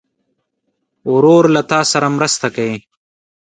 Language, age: Pashto, 19-29